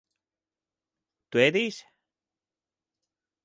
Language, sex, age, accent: Latvian, male, 30-39, bez akcenta